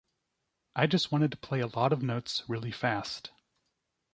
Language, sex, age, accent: English, male, 30-39, United States English